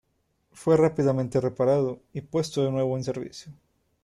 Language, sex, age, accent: Spanish, male, 19-29, México